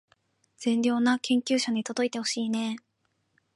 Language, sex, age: Japanese, female, 19-29